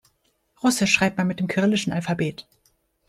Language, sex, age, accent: German, female, under 19, Deutschland Deutsch